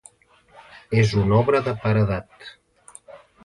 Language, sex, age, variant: Catalan, male, 50-59, Central